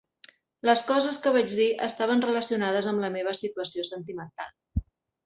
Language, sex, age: Catalan, female, 40-49